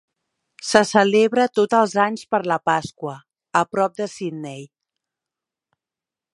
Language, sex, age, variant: Catalan, female, 40-49, Central